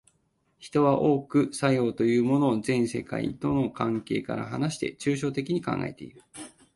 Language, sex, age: Japanese, male, 40-49